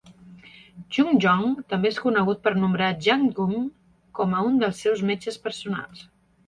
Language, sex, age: Catalan, female, 40-49